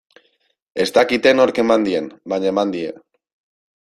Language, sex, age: Basque, male, 19-29